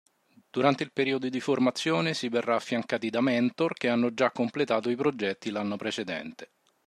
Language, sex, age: Italian, male, 40-49